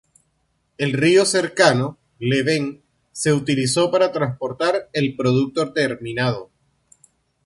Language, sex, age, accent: Spanish, male, 40-49, Caribe: Cuba, Venezuela, Puerto Rico, República Dominicana, Panamá, Colombia caribeña, México caribeño, Costa del golfo de México